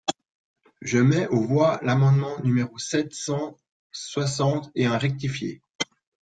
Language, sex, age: French, male, 40-49